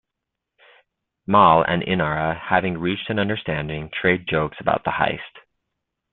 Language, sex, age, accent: English, male, 30-39, United States English